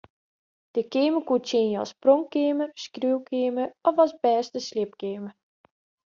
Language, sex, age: Western Frisian, female, 30-39